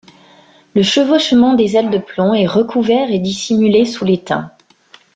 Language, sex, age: French, female, 40-49